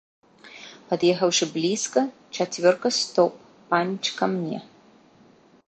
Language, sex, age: Belarusian, female, 30-39